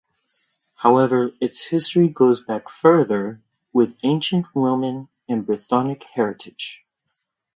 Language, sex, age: English, male, 30-39